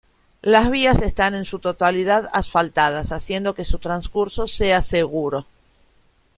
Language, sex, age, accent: Spanish, female, 50-59, Rioplatense: Argentina, Uruguay, este de Bolivia, Paraguay